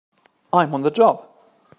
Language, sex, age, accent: English, male, 30-39, England English